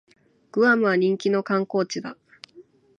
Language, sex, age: Japanese, female, 19-29